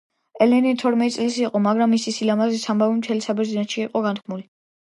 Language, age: Georgian, under 19